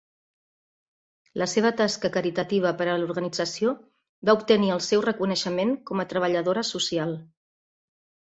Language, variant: Catalan, Central